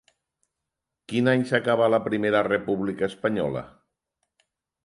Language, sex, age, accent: Catalan, male, 60-69, valencià